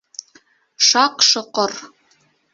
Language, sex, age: Bashkir, female, 30-39